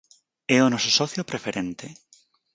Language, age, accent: Galician, 19-29, Normativo (estándar)